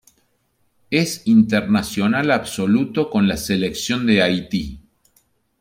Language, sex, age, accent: Spanish, male, 50-59, Rioplatense: Argentina, Uruguay, este de Bolivia, Paraguay